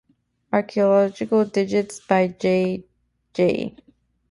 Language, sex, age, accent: English, female, 19-29, United States English